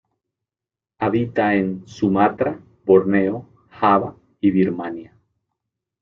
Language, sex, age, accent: Spanish, male, 40-49, América central